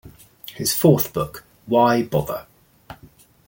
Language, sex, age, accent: English, male, 40-49, England English